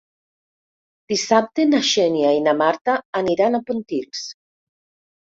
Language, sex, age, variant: Catalan, female, 60-69, Septentrional